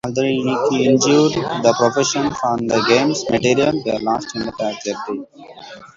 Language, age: English, 19-29